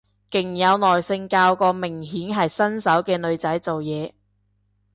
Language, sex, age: Cantonese, female, 19-29